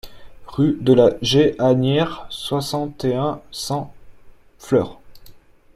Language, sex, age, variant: French, male, 30-39, Français de métropole